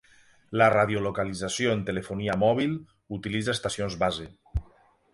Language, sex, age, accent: Catalan, male, 40-49, valencià